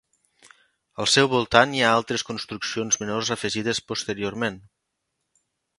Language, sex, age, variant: Catalan, male, 30-39, Nord-Occidental